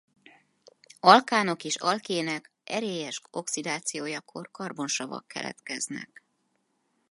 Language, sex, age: Hungarian, female, 50-59